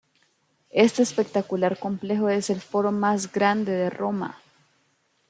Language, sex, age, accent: Spanish, female, 19-29, América central